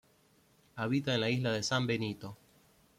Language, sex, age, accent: Spanish, male, 30-39, Rioplatense: Argentina, Uruguay, este de Bolivia, Paraguay